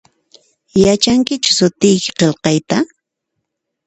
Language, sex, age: Puno Quechua, female, 40-49